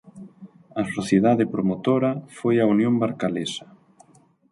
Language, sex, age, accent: Galician, male, 30-39, Normativo (estándar)